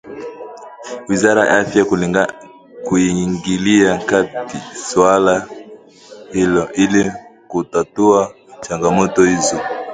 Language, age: Swahili, 19-29